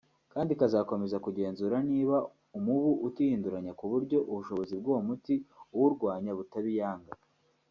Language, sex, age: Kinyarwanda, male, under 19